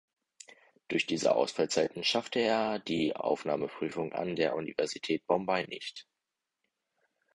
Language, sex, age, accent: German, male, 19-29, Deutschland Deutsch